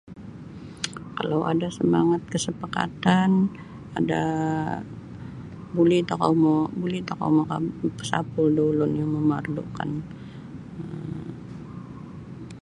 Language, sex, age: Sabah Bisaya, female, 60-69